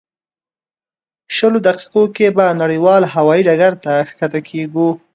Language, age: Pashto, 19-29